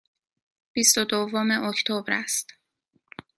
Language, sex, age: Persian, female, 19-29